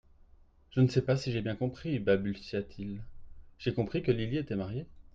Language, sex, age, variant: French, male, 30-39, Français de métropole